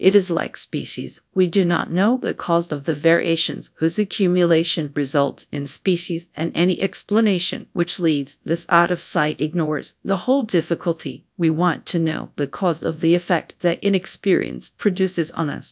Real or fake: fake